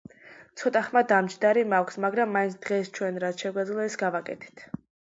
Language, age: Georgian, under 19